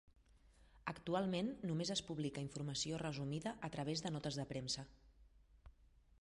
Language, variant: Catalan, Central